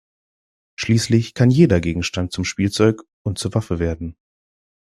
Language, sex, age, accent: German, male, 19-29, Deutschland Deutsch